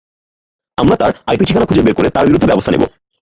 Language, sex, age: Bengali, male, 19-29